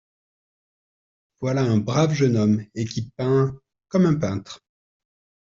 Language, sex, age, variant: French, male, 30-39, Français de métropole